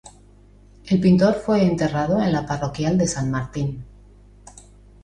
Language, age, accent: Spanish, 40-49, España: Centro-Sur peninsular (Madrid, Toledo, Castilla-La Mancha)